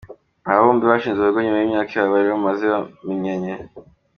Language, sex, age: Kinyarwanda, male, under 19